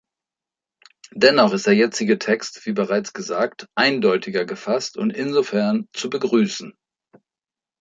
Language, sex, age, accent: German, male, 60-69, Deutschland Deutsch